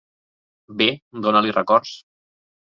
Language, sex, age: Catalan, male, 30-39